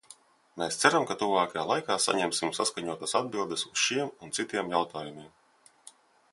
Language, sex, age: Latvian, male, 30-39